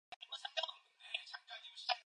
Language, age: Korean, 19-29